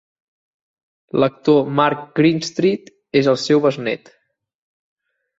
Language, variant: Catalan, Central